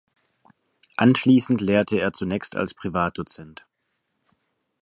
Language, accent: German, Deutschland Deutsch; Süddeutsch